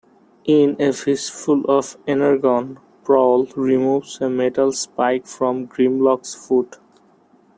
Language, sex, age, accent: English, male, 19-29, India and South Asia (India, Pakistan, Sri Lanka)